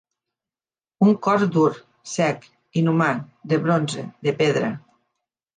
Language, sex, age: Catalan, female, 50-59